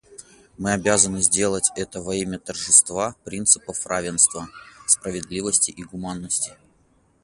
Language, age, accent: Russian, 19-29, Русский